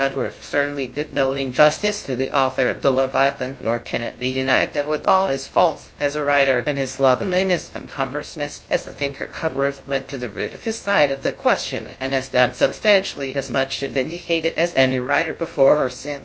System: TTS, GlowTTS